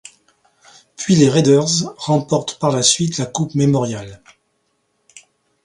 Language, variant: French, Français de métropole